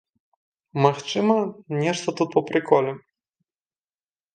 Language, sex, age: Belarusian, male, 19-29